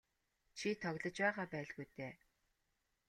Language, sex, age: Mongolian, female, 30-39